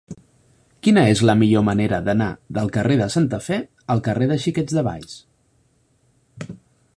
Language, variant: Catalan, Central